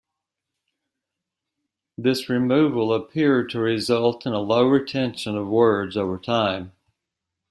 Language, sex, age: English, male, 50-59